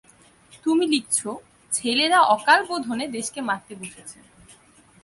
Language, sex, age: Bengali, female, under 19